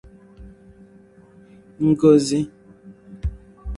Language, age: Igbo, 30-39